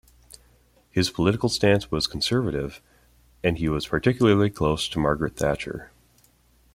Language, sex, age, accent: English, male, 19-29, United States English